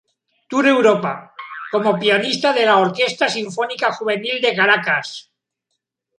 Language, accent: Spanish, España: Sur peninsular (Andalucia, Extremadura, Murcia)